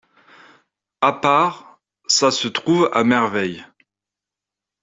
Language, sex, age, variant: French, male, 40-49, Français de métropole